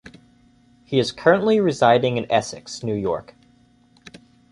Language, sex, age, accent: English, male, 19-29, United States English